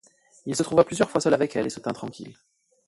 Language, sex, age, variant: French, male, 30-39, Français de métropole